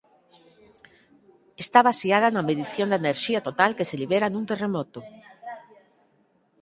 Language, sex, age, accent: Galician, female, 50-59, Normativo (estándar)